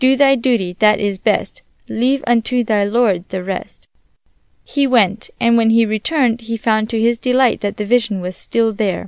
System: none